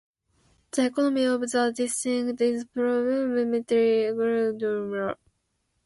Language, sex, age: English, female, 19-29